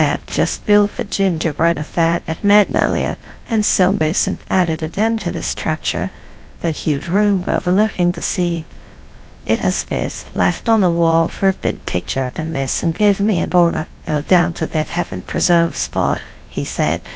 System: TTS, GlowTTS